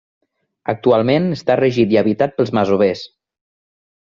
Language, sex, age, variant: Catalan, male, 19-29, Nord-Occidental